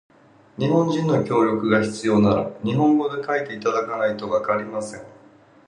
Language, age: Japanese, 50-59